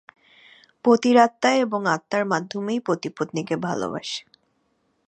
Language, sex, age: Bengali, female, 19-29